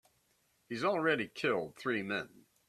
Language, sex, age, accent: English, male, 70-79, United States English